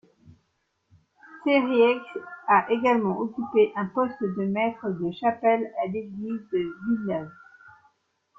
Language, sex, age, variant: French, female, 50-59, Français de métropole